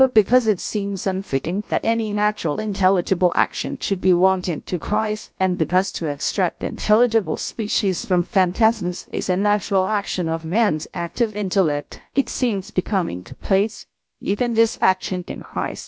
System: TTS, GlowTTS